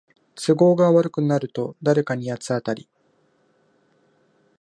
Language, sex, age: Japanese, male, 19-29